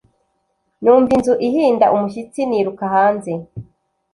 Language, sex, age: Kinyarwanda, female, 19-29